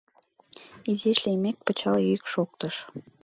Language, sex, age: Mari, female, 19-29